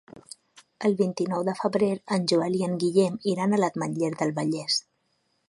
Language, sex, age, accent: Catalan, female, 30-39, balear; central